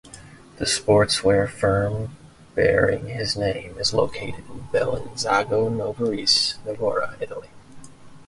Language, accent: English, United States English